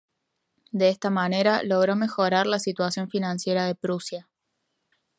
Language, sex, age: Spanish, female, 19-29